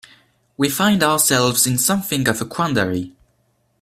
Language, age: English, 19-29